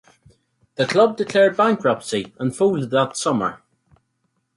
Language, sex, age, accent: English, male, 19-29, Northern Irish